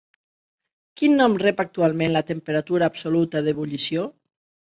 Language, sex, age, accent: Catalan, female, 40-49, Lleida